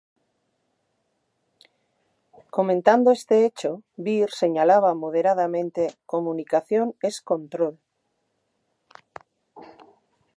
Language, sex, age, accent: Spanish, female, 50-59, España: Norte peninsular (Asturias, Castilla y León, Cantabria, País Vasco, Navarra, Aragón, La Rioja, Guadalajara, Cuenca)